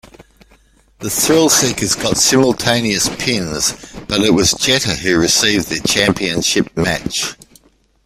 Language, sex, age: English, male, 60-69